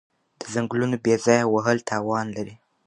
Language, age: Pashto, under 19